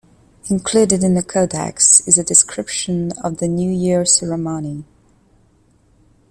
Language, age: English, 19-29